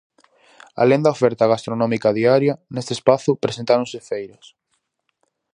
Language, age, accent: Galician, 19-29, Normativo (estándar)